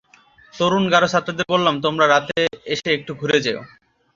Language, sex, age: Bengali, male, 19-29